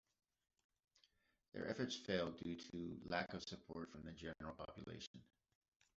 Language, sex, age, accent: English, male, 50-59, United States English